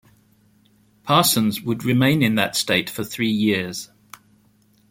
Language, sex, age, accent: English, male, 50-59, England English